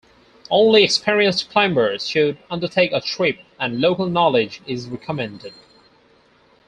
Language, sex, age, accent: English, male, 19-29, England English